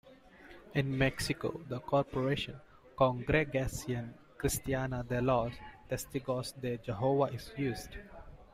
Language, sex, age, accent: English, male, 19-29, India and South Asia (India, Pakistan, Sri Lanka)